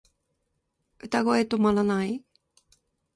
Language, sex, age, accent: Japanese, female, 50-59, 標準語